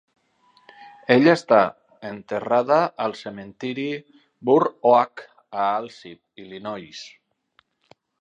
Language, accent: Catalan, valencià